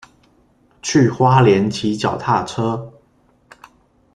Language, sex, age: Chinese, male, 19-29